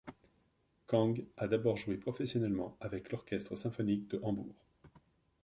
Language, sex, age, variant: French, male, 40-49, Français de métropole